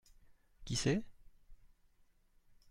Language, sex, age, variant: French, male, 40-49, Français de métropole